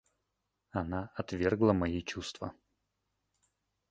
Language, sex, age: Russian, male, 30-39